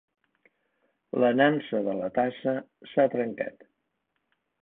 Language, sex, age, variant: Catalan, male, 60-69, Central